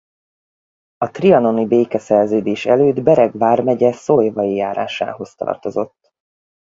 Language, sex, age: Hungarian, male, 30-39